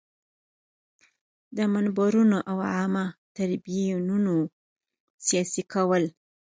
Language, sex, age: Pashto, female, 30-39